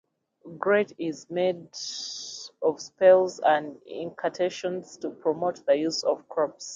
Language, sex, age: English, female, 30-39